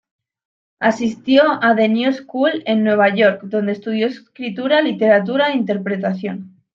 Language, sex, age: Spanish, female, 19-29